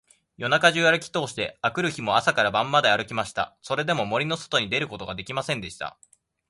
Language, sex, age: Japanese, male, 19-29